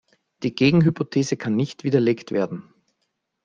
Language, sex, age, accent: German, male, 40-49, Österreichisches Deutsch